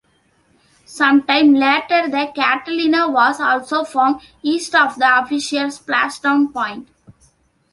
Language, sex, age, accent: English, female, under 19, India and South Asia (India, Pakistan, Sri Lanka)